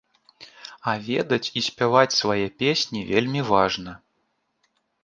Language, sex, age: Belarusian, male, 30-39